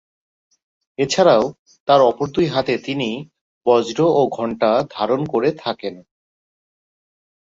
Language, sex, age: Bengali, male, 30-39